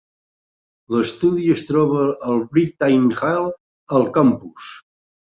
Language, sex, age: Catalan, male, 60-69